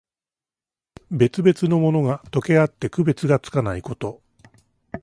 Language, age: Japanese, 50-59